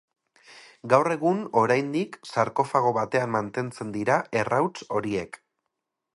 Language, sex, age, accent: Basque, male, 30-39, Erdialdekoa edo Nafarra (Gipuzkoa, Nafarroa)